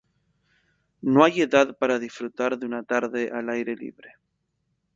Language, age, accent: Spanish, 19-29, Rioplatense: Argentina, Uruguay, este de Bolivia, Paraguay